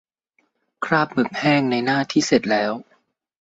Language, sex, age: Thai, male, 19-29